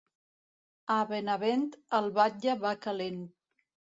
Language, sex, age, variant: Catalan, female, 50-59, Central